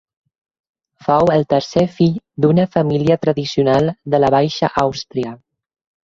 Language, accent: Catalan, valencià